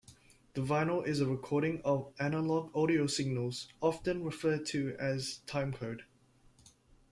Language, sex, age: English, male, 19-29